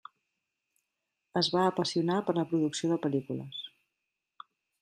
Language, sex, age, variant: Catalan, female, 50-59, Central